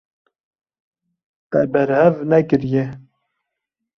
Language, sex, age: Kurdish, male, 30-39